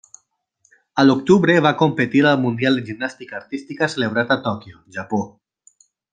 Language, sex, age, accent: Catalan, male, 19-29, valencià